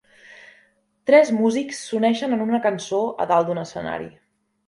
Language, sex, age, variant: Catalan, female, 30-39, Central